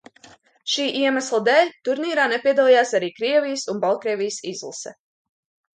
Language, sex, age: Latvian, female, under 19